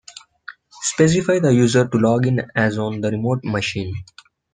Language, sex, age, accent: English, male, 19-29, India and South Asia (India, Pakistan, Sri Lanka)